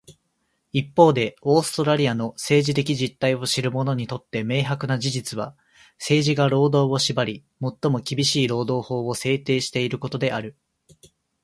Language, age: Japanese, 19-29